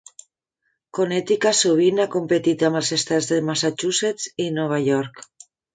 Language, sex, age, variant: Catalan, female, 50-59, Nord-Occidental